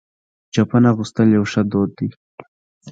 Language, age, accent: Pashto, 19-29, معیاري پښتو